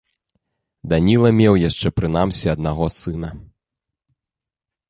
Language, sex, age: Belarusian, male, 30-39